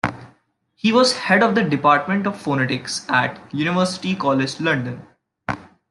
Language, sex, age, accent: English, male, 19-29, India and South Asia (India, Pakistan, Sri Lanka)